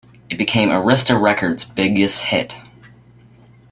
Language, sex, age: English, male, under 19